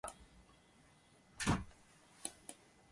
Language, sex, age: Japanese, female, 40-49